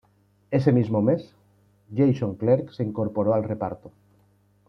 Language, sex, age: Spanish, male, 40-49